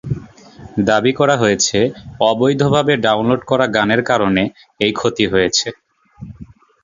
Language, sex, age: Bengali, male, 19-29